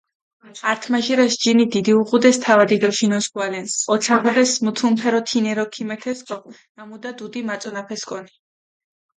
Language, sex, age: Mingrelian, female, 19-29